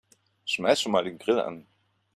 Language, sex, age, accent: German, male, 40-49, Deutschland Deutsch